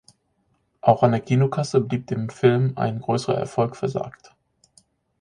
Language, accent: German, Deutschland Deutsch